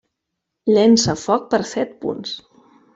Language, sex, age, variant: Catalan, female, 40-49, Central